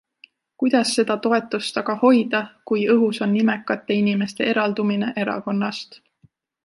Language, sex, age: Estonian, female, 19-29